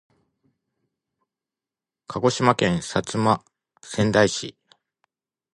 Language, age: Japanese, 40-49